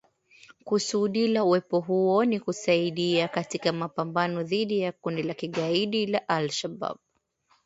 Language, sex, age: Swahili, female, 19-29